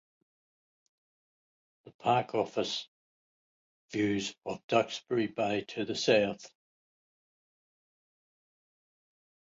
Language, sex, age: English, male, 80-89